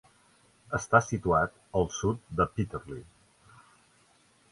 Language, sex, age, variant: Catalan, male, 60-69, Central